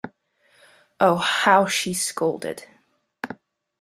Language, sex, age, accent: English, female, 19-29, United States English